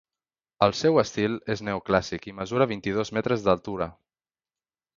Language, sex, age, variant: Catalan, male, 19-29, Central